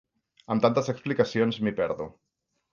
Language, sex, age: Catalan, male, 40-49